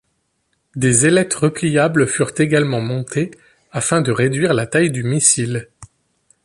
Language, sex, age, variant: French, male, 30-39, Français de métropole